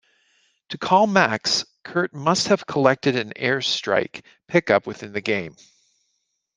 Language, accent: English, Canadian English